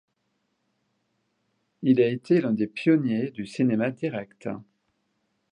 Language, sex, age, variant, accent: French, male, 40-49, Français d'Europe, Français de Suisse